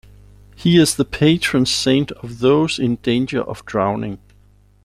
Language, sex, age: English, male, 40-49